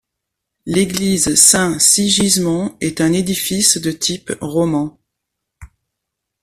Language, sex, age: French, female, 60-69